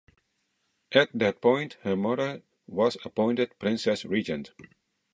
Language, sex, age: English, male, 40-49